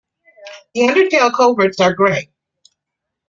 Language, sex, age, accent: English, female, 50-59, United States English